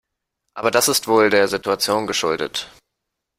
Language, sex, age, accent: German, male, 19-29, Deutschland Deutsch